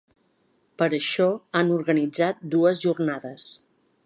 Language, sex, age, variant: Catalan, female, 50-59, Central